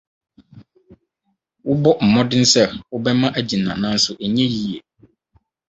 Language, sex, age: Akan, male, 30-39